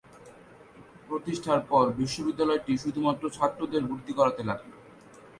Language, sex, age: Bengali, male, 19-29